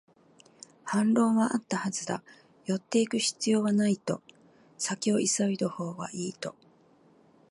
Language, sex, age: Japanese, female, 50-59